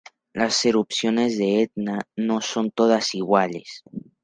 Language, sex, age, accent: Spanish, male, under 19, México